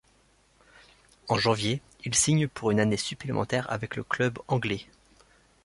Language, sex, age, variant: French, male, 19-29, Français de métropole